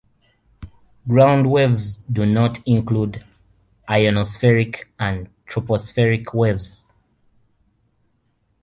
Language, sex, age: English, male, 19-29